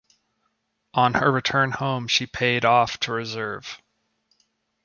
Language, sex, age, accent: English, male, 30-39, United States English